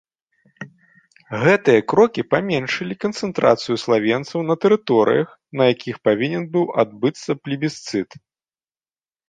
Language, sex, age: Belarusian, male, 40-49